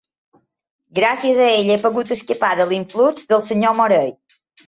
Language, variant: Catalan, Balear